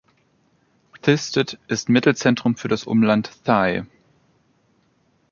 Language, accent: German, Deutschland Deutsch